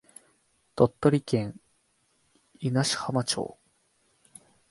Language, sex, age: Japanese, male, 19-29